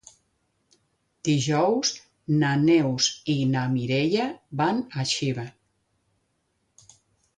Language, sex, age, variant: Catalan, female, 50-59, Nord-Occidental